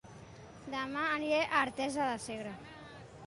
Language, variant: Catalan, Central